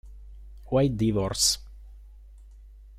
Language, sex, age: Italian, male, 30-39